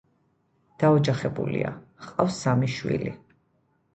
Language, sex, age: Georgian, female, 30-39